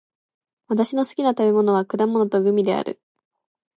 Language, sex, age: Japanese, female, 19-29